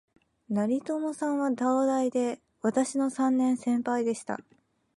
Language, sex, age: Japanese, female, 19-29